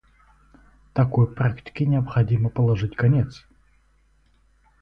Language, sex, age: Russian, male, 19-29